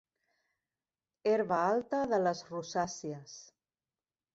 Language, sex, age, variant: Catalan, female, 50-59, Central